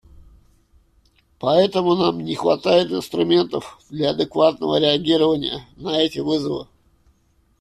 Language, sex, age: Russian, male, 40-49